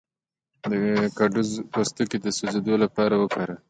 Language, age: Pashto, 19-29